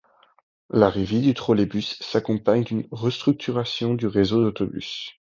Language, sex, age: French, male, 19-29